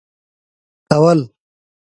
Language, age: Pashto, 19-29